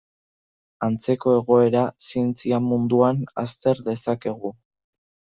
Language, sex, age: Basque, male, under 19